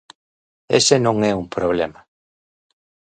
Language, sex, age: Galician, male, 40-49